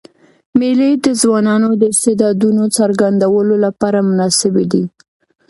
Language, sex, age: Pashto, female, 19-29